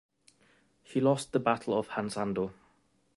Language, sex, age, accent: English, male, 19-29, Scottish English